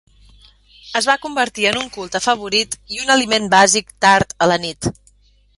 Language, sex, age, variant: Catalan, female, 40-49, Central